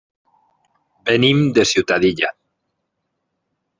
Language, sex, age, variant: Catalan, male, 40-49, Central